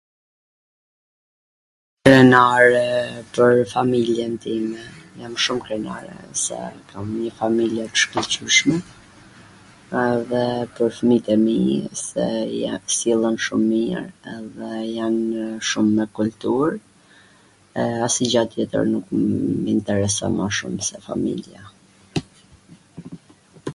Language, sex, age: Gheg Albanian, female, 40-49